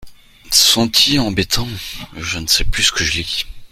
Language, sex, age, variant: French, male, 40-49, Français de métropole